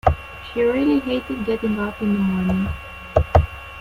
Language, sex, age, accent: English, female, 19-29, United States English